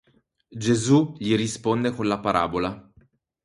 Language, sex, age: Italian, male, 30-39